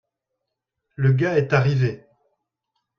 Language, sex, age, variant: French, male, 40-49, Français de métropole